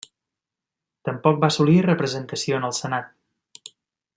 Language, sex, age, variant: Catalan, male, 30-39, Central